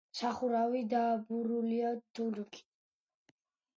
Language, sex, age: Georgian, female, 30-39